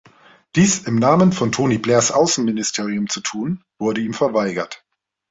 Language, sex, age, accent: German, male, 40-49, Deutschland Deutsch